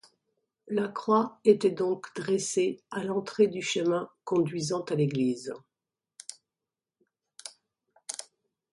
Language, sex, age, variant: French, female, 50-59, Français de métropole